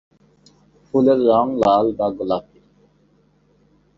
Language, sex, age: Bengali, male, 19-29